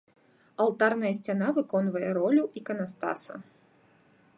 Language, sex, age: Belarusian, female, 30-39